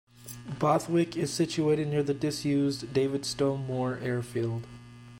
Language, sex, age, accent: English, male, 19-29, United States English